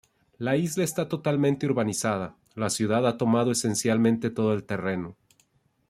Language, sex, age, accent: Spanish, male, 40-49, México